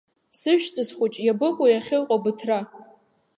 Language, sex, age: Abkhazian, female, 30-39